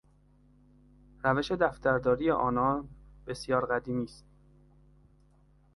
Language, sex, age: Persian, male, 19-29